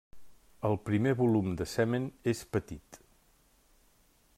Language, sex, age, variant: Catalan, male, 50-59, Central